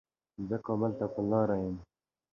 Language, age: Pashto, under 19